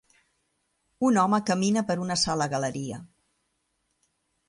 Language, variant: Catalan, Central